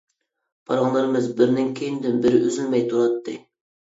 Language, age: Uyghur, 19-29